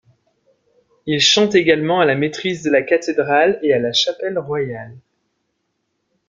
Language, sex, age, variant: French, male, 19-29, Français de métropole